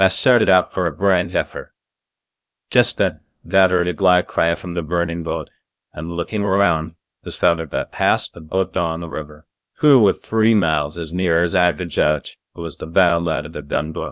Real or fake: fake